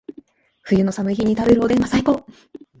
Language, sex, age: Japanese, male, 19-29